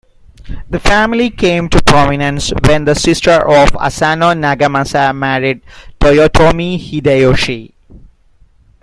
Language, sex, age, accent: English, male, 30-39, India and South Asia (India, Pakistan, Sri Lanka)